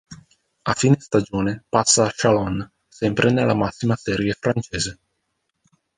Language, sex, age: Italian, male, 19-29